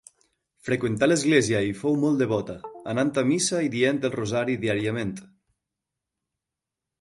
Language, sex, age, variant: Catalan, male, 30-39, Central